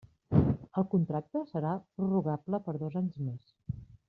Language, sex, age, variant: Catalan, female, 40-49, Central